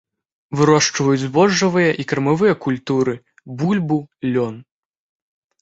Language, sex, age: Belarusian, male, under 19